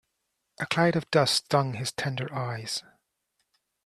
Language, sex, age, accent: English, male, 40-49, Scottish English